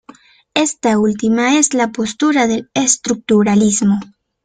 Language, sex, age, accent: Spanish, female, 19-29, América central